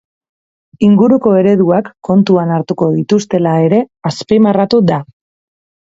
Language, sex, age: Basque, female, 40-49